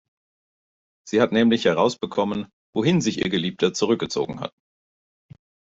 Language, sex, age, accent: German, male, 40-49, Deutschland Deutsch